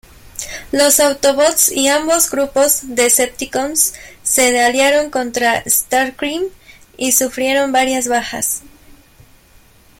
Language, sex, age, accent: Spanish, female, 19-29, México